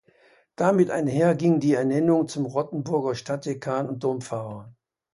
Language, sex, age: German, male, 60-69